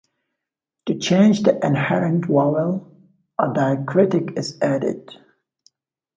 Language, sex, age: English, male, 19-29